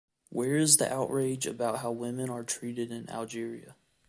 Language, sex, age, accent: English, male, 19-29, United States English